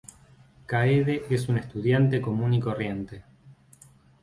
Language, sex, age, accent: Spanish, male, 30-39, Rioplatense: Argentina, Uruguay, este de Bolivia, Paraguay